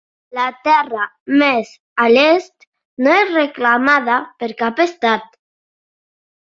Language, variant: Catalan, Central